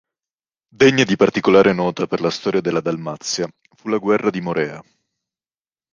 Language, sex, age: Italian, male, 19-29